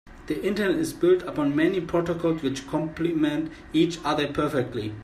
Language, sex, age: English, male, 19-29